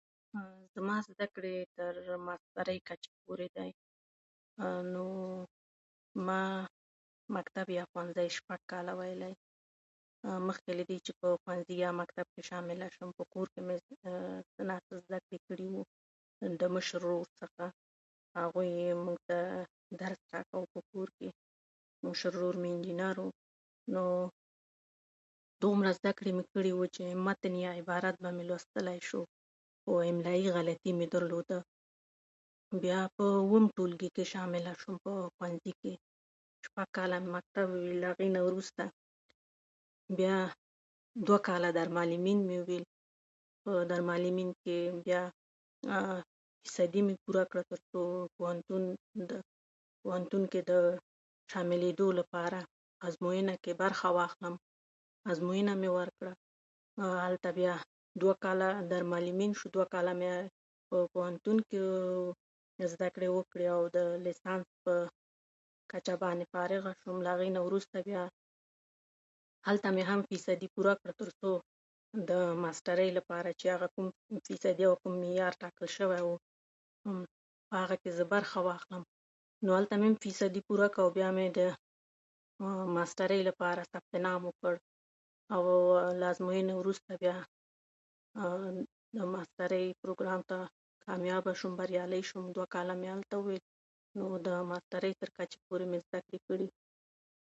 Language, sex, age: Pashto, female, 30-39